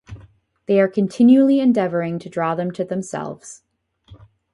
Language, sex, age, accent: English, female, 19-29, United States English